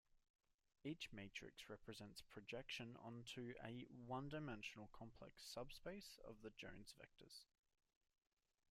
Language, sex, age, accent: English, male, 19-29, Australian English